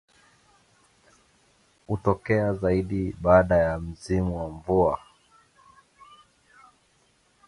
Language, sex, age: Swahili, male, 19-29